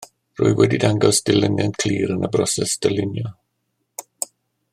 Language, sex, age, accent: Welsh, male, 60-69, Y Deyrnas Unedig Cymraeg